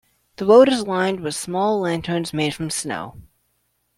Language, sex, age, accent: English, male, 19-29, United States English